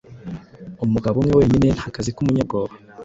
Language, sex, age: Kinyarwanda, male, 19-29